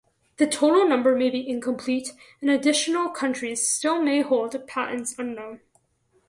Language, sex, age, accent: English, female, under 19, United States English